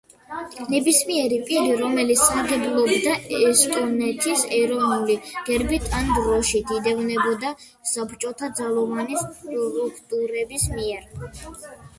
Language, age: Georgian, 30-39